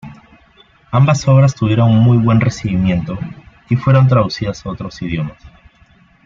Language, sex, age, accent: Spanish, male, 19-29, Andino-Pacífico: Colombia, Perú, Ecuador, oeste de Bolivia y Venezuela andina